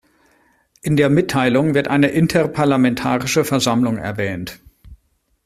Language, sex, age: German, male, 40-49